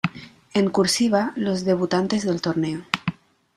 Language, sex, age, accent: Spanish, female, under 19, España: Sur peninsular (Andalucia, Extremadura, Murcia)